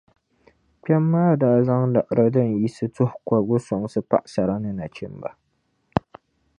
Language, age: Dagbani, 19-29